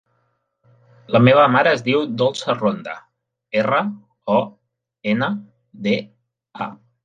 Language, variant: Catalan, Central